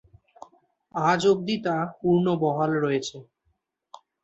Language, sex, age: Bengali, male, 19-29